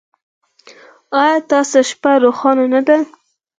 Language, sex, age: Pashto, female, under 19